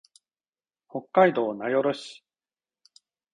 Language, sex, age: Japanese, male, 40-49